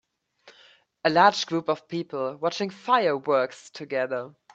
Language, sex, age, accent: English, male, 19-29, United States English